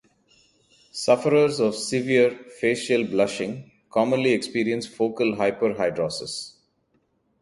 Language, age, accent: English, 30-39, India and South Asia (India, Pakistan, Sri Lanka)